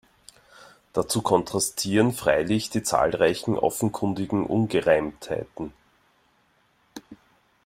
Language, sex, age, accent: German, male, 40-49, Österreichisches Deutsch